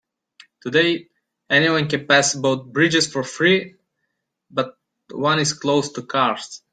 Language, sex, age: English, male, 19-29